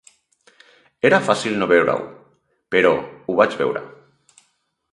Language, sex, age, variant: Catalan, male, 40-49, Central